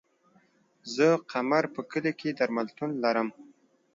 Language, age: Pashto, 19-29